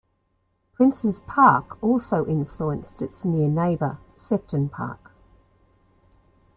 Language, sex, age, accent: English, female, 50-59, Australian English